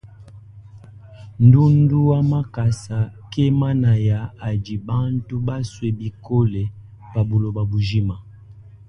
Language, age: Luba-Lulua, 40-49